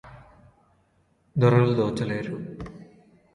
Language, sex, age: Telugu, male, under 19